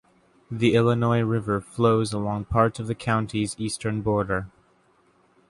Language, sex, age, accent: English, male, 19-29, United States English